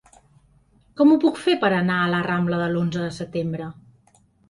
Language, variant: Catalan, Central